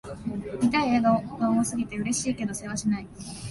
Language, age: Japanese, 19-29